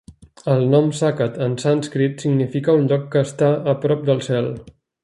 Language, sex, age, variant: Catalan, male, 30-39, Central